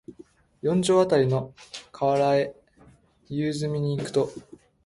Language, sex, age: Japanese, male, under 19